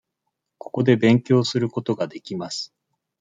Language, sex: Japanese, male